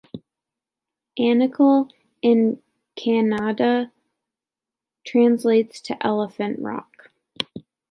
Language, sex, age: English, female, 19-29